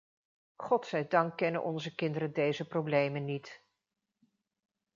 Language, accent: Dutch, Nederlands Nederlands